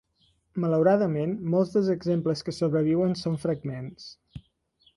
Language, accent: Catalan, central; septentrional